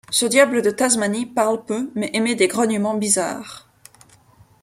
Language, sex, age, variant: French, female, 19-29, Français de métropole